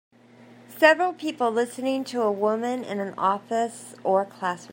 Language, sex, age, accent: English, female, 40-49, Australian English